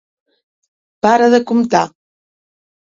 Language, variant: Catalan, Central